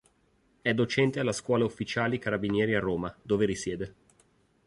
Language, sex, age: Italian, male, 30-39